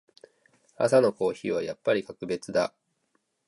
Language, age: Japanese, 30-39